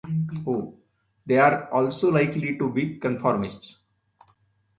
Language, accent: English, India and South Asia (India, Pakistan, Sri Lanka)